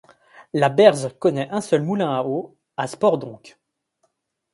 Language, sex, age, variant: French, male, 30-39, Français de métropole